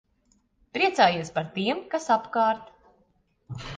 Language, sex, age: Latvian, female, 30-39